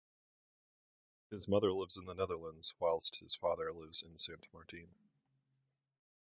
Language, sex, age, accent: English, male, 19-29, United States English